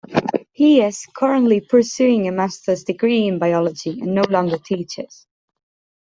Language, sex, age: English, female, 19-29